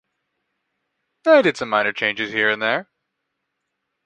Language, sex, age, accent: English, male, 19-29, United States English